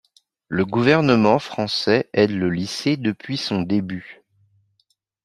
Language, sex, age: French, male, 40-49